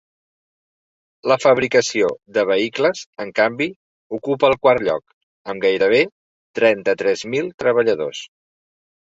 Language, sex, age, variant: Catalan, male, 40-49, Septentrional